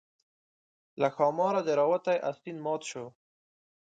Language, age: Pashto, 19-29